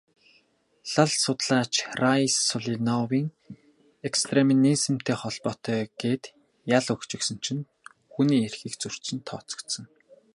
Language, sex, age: Mongolian, male, 19-29